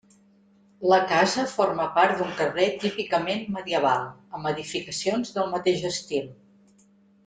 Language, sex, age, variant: Catalan, female, 50-59, Central